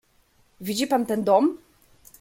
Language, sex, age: Polish, female, 19-29